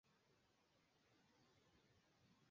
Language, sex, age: Bengali, male, 30-39